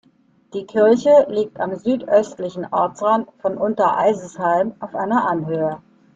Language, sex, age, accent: German, female, 50-59, Deutschland Deutsch